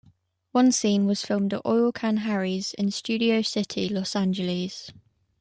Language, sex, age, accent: English, female, 19-29, England English